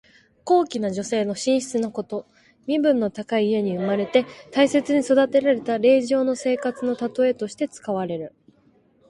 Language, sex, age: Japanese, female, 19-29